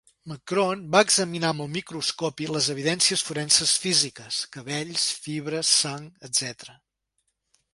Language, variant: Catalan, Central